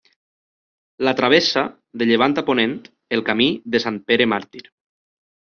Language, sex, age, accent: Catalan, male, 19-29, valencià